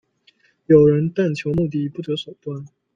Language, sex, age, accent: Chinese, male, 19-29, 出生地：河北省